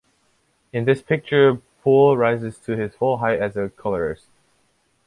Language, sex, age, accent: English, male, under 19, United States English